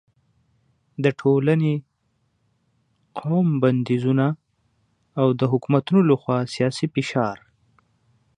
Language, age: Pashto, 19-29